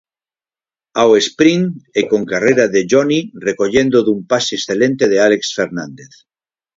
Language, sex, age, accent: Galician, male, 50-59, Normativo (estándar)